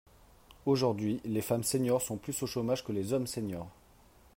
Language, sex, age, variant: French, male, 30-39, Français de métropole